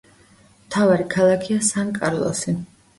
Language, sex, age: Georgian, female, 19-29